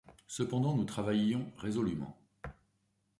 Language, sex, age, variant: French, male, 60-69, Français de métropole